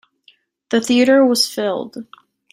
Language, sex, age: English, female, 19-29